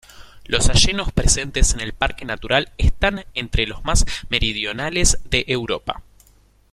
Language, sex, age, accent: Spanish, male, 19-29, Rioplatense: Argentina, Uruguay, este de Bolivia, Paraguay